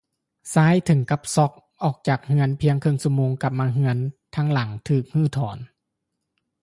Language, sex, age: Lao, male, 30-39